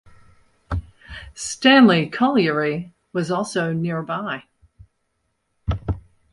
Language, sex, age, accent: English, female, 50-59, United States English